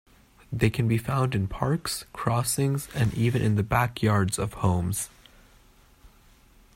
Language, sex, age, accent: English, male, under 19, United States English